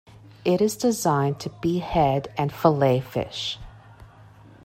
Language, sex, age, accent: English, female, 40-49, United States English